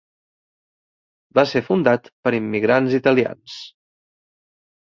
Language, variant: Catalan, Central